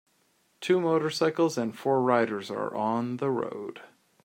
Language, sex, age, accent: English, male, 30-39, Canadian English